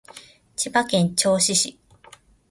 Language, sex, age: Japanese, female, 30-39